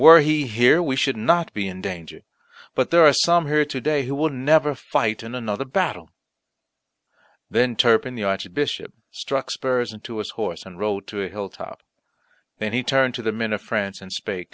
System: none